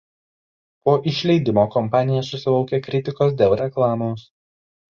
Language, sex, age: Lithuanian, male, 19-29